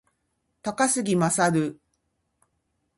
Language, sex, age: Japanese, female, 50-59